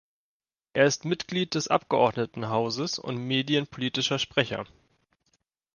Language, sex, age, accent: German, male, 19-29, Deutschland Deutsch